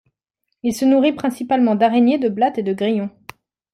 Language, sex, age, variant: French, female, 30-39, Français de métropole